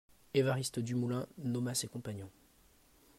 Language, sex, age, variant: French, male, 30-39, Français de métropole